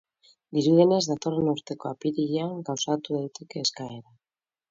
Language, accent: Basque, Mendebalekoa (Araba, Bizkaia, Gipuzkoako mendebaleko herri batzuk)